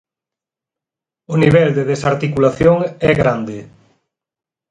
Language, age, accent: Galician, 40-49, Atlántico (seseo e gheada)